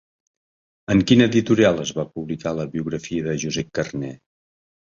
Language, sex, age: Catalan, male, 50-59